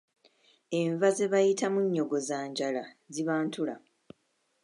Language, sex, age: Ganda, female, 30-39